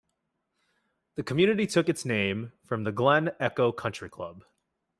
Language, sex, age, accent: English, male, 19-29, United States English